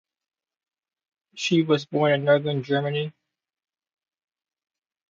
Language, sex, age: English, male, 30-39